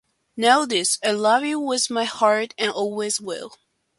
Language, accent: English, United States English